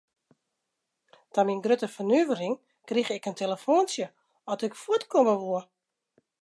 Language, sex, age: Western Frisian, female, 40-49